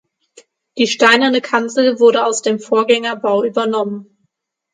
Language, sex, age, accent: German, female, 19-29, Deutschland Deutsch; Hochdeutsch